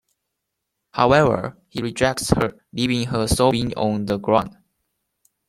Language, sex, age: English, male, 19-29